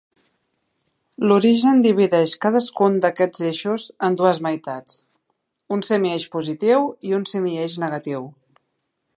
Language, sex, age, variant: Catalan, female, 30-39, Central